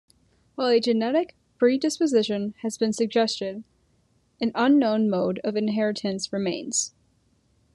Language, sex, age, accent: English, female, under 19, United States English